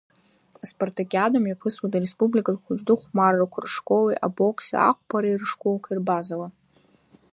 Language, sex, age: Abkhazian, female, under 19